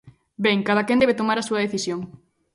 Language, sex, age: Galician, female, 19-29